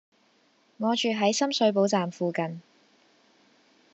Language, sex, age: Cantonese, female, 19-29